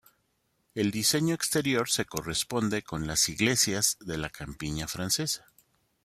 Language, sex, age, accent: Spanish, male, 50-59, México